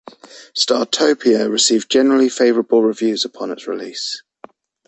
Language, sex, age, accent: English, male, under 19, England English